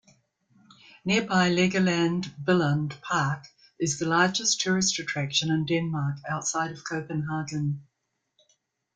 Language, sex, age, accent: English, female, 60-69, New Zealand English